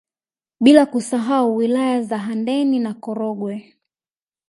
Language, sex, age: Swahili, male, 19-29